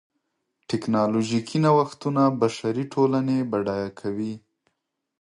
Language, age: Pashto, 30-39